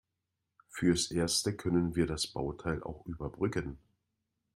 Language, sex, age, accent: German, male, 50-59, Deutschland Deutsch